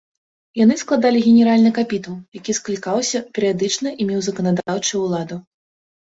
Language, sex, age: Belarusian, female, 30-39